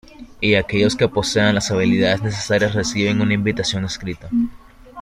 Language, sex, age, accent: Spanish, male, 19-29, México